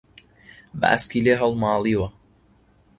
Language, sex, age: Central Kurdish, male, under 19